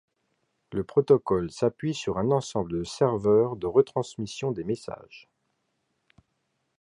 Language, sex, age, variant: French, male, 50-59, Français de métropole